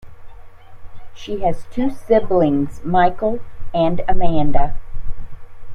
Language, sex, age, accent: English, female, 70-79, United States English